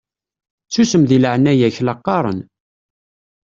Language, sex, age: Kabyle, male, 30-39